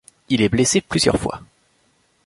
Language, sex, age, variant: French, male, 19-29, Français de métropole